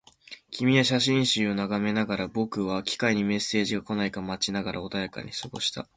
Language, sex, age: Japanese, male, 19-29